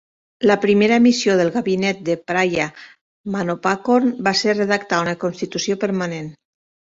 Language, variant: Catalan, Nord-Occidental